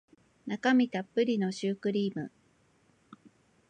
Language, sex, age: Japanese, female, 40-49